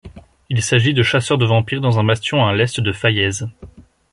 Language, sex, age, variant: French, male, 19-29, Français de métropole